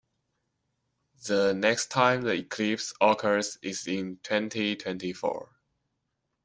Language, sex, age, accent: English, male, 19-29, United States English